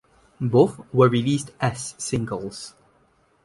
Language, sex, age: English, male, under 19